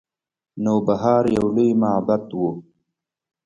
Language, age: Pashto, 19-29